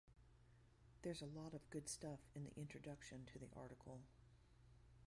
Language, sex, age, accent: English, female, 40-49, United States English